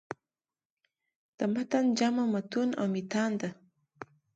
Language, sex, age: Pashto, female, 19-29